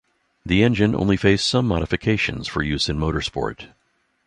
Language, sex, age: English, male, 60-69